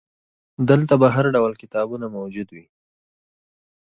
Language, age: Pashto, 19-29